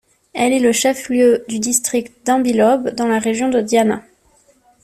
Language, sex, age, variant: French, female, 19-29, Français de métropole